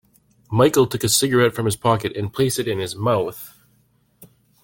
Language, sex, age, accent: English, male, 30-39, Canadian English